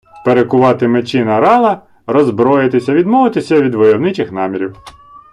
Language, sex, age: Ukrainian, male, 30-39